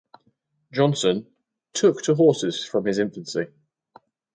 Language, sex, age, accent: English, male, under 19, England English